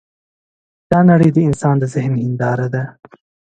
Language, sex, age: Pashto, male, 19-29